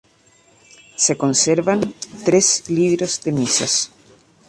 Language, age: Spanish, 40-49